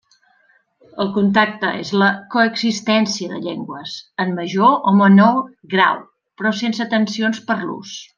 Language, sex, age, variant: Catalan, female, 50-59, Central